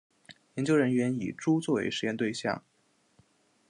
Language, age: Chinese, under 19